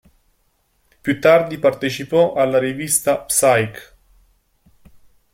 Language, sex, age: Italian, male, 19-29